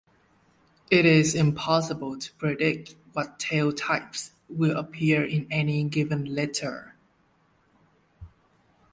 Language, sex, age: English, male, 19-29